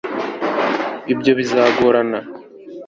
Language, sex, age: Kinyarwanda, male, 19-29